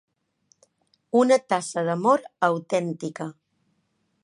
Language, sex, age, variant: Catalan, female, 50-59, Balear